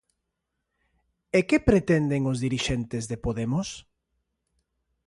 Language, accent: Galician, Normativo (estándar)